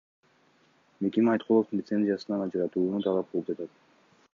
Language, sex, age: Kyrgyz, male, 19-29